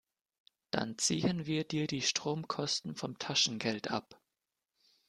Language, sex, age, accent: German, male, 19-29, Deutschland Deutsch